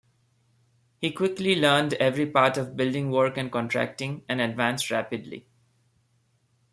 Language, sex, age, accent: English, male, 19-29, India and South Asia (India, Pakistan, Sri Lanka)